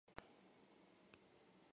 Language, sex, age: Japanese, male, 19-29